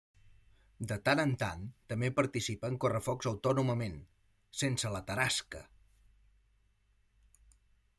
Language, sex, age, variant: Catalan, male, 40-49, Central